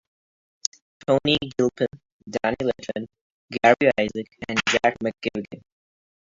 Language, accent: English, India and South Asia (India, Pakistan, Sri Lanka)